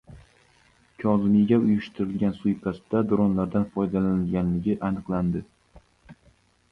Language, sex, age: Uzbek, male, 19-29